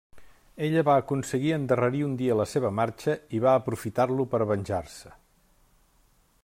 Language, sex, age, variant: Catalan, male, 50-59, Central